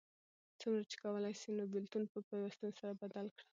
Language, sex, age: Pashto, female, 19-29